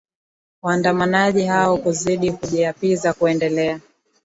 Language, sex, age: Swahili, female, 19-29